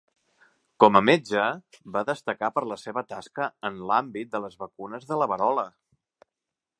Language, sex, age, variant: Catalan, male, 19-29, Central